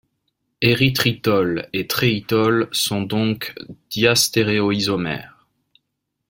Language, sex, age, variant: French, male, 30-39, Français de métropole